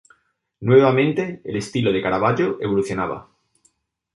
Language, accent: Spanish, España: Sur peninsular (Andalucia, Extremadura, Murcia)